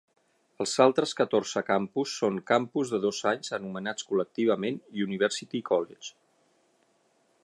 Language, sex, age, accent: Catalan, male, 50-59, balear; central